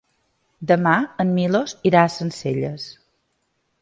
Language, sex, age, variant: Catalan, female, 40-49, Balear